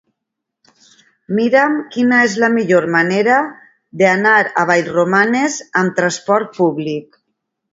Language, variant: Catalan, Valencià meridional